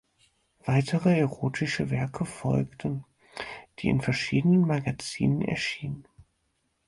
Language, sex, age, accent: German, male, 19-29, Deutschland Deutsch